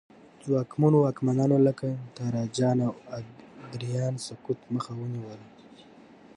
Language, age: Pashto, 19-29